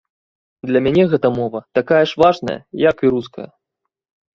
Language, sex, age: Belarusian, male, 30-39